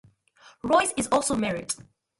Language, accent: English, United States English